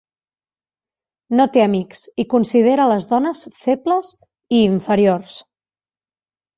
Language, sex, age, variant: Catalan, female, 40-49, Central